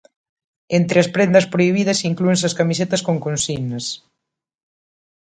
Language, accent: Galician, Atlántico (seseo e gheada)